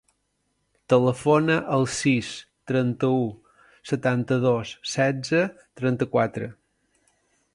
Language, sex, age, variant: Catalan, male, 50-59, Balear